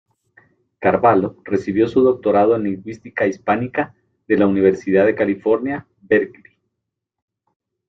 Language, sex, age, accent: Spanish, male, 40-49, América central